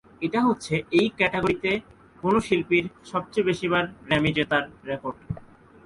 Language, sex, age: Bengali, male, 19-29